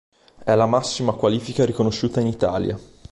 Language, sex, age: Italian, male, 19-29